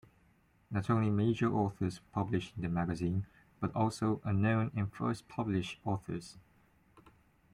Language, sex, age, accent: English, male, 19-29, England English